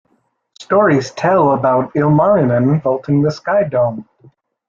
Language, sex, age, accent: English, male, under 19, United States English